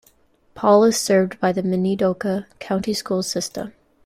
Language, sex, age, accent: English, female, 19-29, United States English